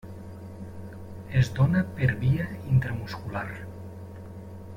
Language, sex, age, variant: Catalan, male, 40-49, Septentrional